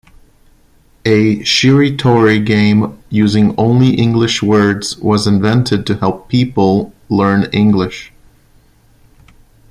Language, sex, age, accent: English, male, 30-39, United States English